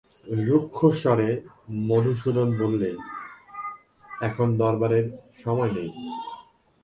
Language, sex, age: Bengali, male, 19-29